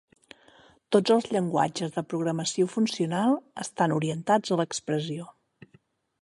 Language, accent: Catalan, central; nord-occidental